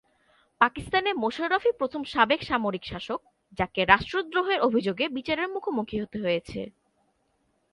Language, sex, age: Bengali, female, 19-29